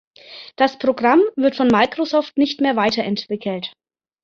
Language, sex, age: German, female, 30-39